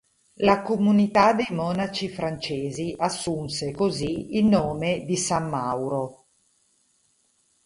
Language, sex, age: Italian, female, 40-49